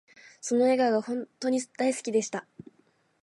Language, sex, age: Japanese, female, 19-29